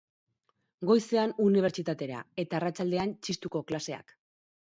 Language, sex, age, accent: Basque, female, 40-49, Mendebalekoa (Araba, Bizkaia, Gipuzkoako mendebaleko herri batzuk)